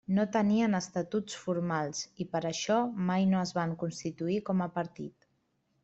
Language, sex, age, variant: Catalan, female, 40-49, Central